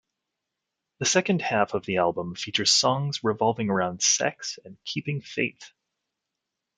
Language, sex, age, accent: English, male, 30-39, United States English